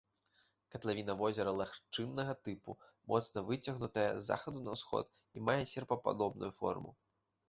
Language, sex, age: Belarusian, male, 19-29